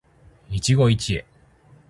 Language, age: Japanese, 30-39